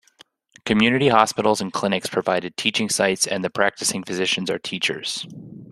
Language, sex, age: English, male, 19-29